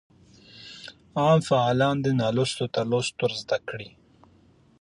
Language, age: Pashto, 30-39